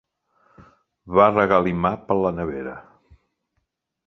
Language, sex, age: Catalan, male, 60-69